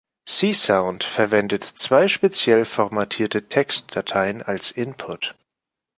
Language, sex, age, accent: German, male, 19-29, Deutschland Deutsch